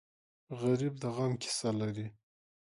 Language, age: Pashto, 40-49